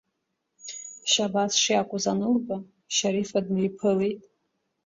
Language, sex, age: Abkhazian, female, 30-39